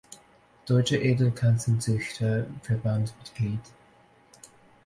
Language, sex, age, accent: German, male, 19-29, Deutschland Deutsch